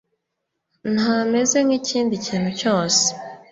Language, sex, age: Kinyarwanda, female, 30-39